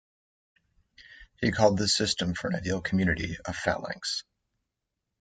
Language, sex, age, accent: English, male, 40-49, United States English